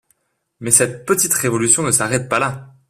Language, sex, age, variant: French, male, 19-29, Français de métropole